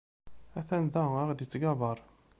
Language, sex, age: Kabyle, male, 30-39